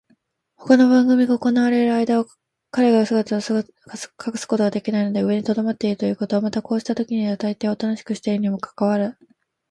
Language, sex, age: Japanese, female, 19-29